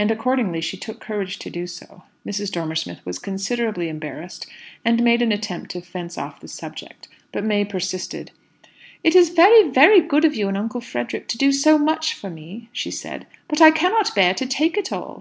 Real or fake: real